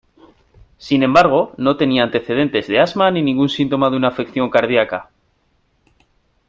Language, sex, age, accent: Spanish, male, 30-39, España: Norte peninsular (Asturias, Castilla y León, Cantabria, País Vasco, Navarra, Aragón, La Rioja, Guadalajara, Cuenca)